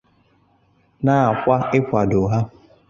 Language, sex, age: Igbo, male, 30-39